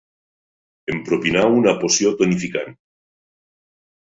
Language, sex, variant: Catalan, male, Nord-Occidental